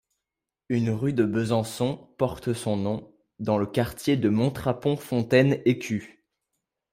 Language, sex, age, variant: French, male, under 19, Français de métropole